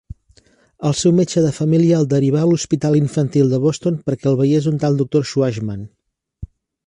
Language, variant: Catalan, Central